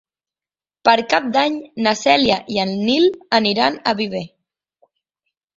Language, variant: Catalan, Central